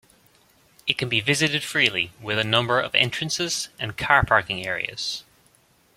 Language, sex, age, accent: English, male, 30-39, Irish English